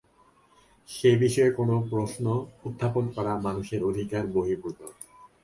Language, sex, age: Bengali, male, 19-29